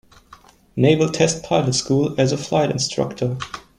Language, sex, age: English, male, 19-29